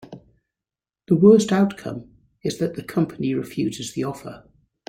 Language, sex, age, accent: English, male, 50-59, Welsh English